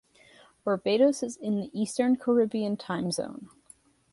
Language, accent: English, United States English